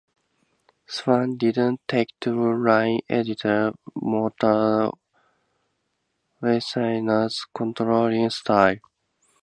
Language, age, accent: English, 19-29, United States English